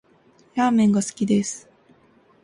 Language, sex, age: Japanese, female, 19-29